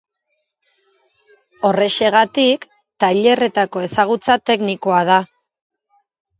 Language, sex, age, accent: Basque, female, 40-49, Erdialdekoa edo Nafarra (Gipuzkoa, Nafarroa)